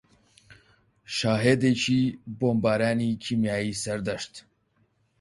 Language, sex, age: Central Kurdish, male, 19-29